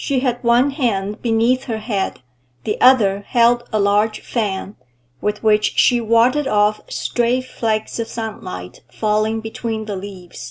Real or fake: real